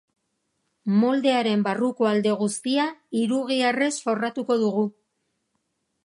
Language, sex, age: Basque, female, 60-69